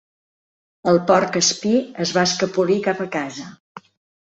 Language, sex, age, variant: Catalan, female, 60-69, Central